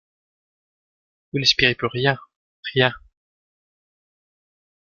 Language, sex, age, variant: French, male, 30-39, Français de métropole